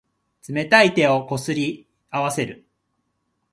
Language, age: Japanese, 19-29